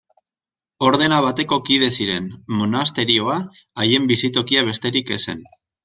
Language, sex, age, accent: Basque, male, 19-29, Mendebalekoa (Araba, Bizkaia, Gipuzkoako mendebaleko herri batzuk)